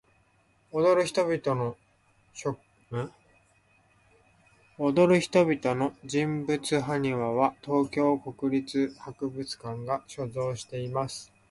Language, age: Japanese, 40-49